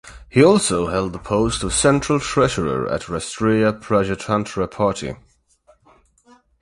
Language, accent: English, United States English; England English